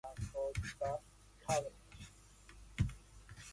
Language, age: English, 19-29